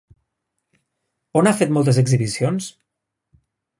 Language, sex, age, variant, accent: Catalan, male, 30-39, Nord-Occidental, nord-occidental